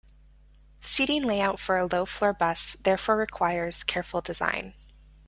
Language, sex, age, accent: English, female, 30-39, United States English